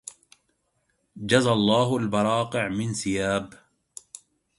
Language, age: Arabic, 40-49